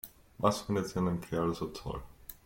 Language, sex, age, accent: German, male, 19-29, Österreichisches Deutsch